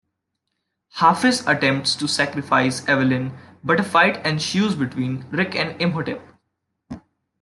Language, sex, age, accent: English, male, 19-29, India and South Asia (India, Pakistan, Sri Lanka)